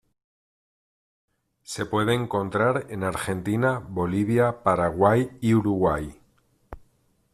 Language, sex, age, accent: Spanish, male, 40-49, España: Centro-Sur peninsular (Madrid, Toledo, Castilla-La Mancha)